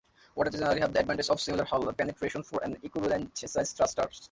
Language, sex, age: English, male, 19-29